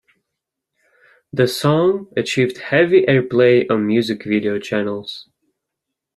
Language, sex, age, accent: English, male, 19-29, Canadian English